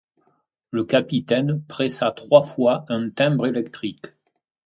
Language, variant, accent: French, Français de métropole, Français du sud de la France